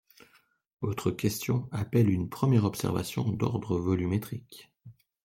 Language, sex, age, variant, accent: French, male, 40-49, Français d'Europe, Français de Suisse